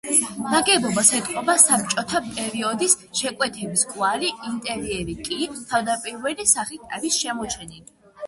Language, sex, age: Georgian, female, 90+